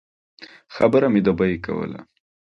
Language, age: Pashto, 19-29